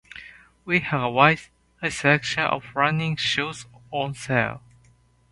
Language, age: English, 19-29